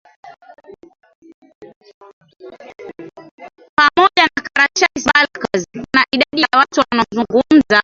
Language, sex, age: Swahili, female, 30-39